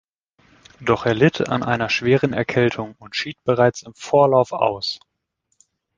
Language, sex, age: German, male, 19-29